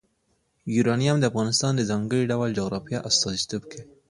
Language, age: Pashto, 19-29